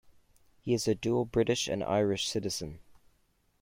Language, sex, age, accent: English, male, 19-29, Canadian English